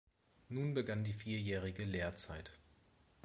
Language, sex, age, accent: German, male, 30-39, Deutschland Deutsch